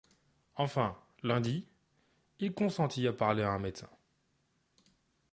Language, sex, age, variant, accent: French, male, 19-29, Français des départements et régions d'outre-mer, Français de La Réunion